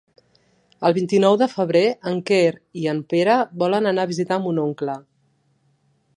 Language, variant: Catalan, Central